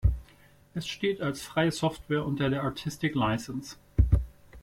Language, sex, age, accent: German, male, 50-59, Deutschland Deutsch